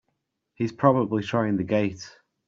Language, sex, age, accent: English, male, 30-39, England English